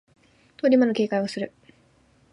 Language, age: Japanese, 19-29